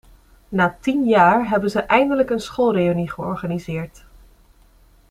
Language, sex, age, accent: Dutch, female, 30-39, Nederlands Nederlands